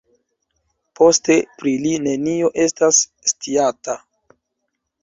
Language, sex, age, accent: Esperanto, male, 19-29, Internacia